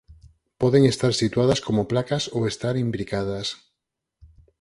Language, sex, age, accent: Galician, male, 40-49, Normativo (estándar)